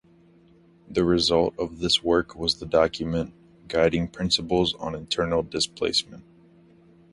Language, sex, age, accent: English, male, 19-29, United States English